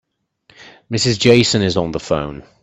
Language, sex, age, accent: English, male, 30-39, England English